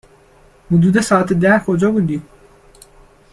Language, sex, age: Persian, male, under 19